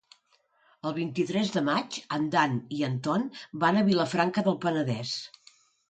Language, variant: Catalan, Nord-Occidental